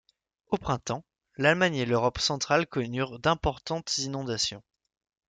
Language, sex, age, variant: French, male, 19-29, Français de métropole